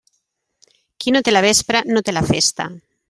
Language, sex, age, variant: Catalan, female, 30-39, Central